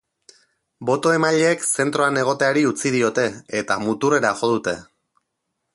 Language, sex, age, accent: Basque, male, 30-39, Erdialdekoa edo Nafarra (Gipuzkoa, Nafarroa)